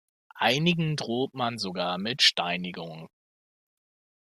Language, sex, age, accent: German, male, 30-39, Deutschland Deutsch